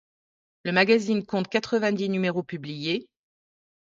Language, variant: French, Français de métropole